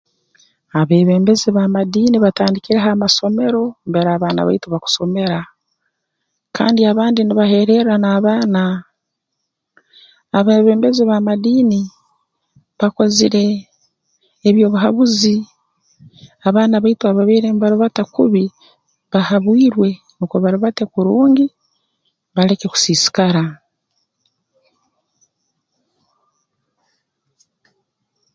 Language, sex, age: Tooro, female, 40-49